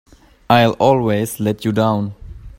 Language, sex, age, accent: English, male, 19-29, United States English